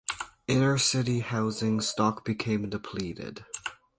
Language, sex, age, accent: English, male, under 19, Canadian English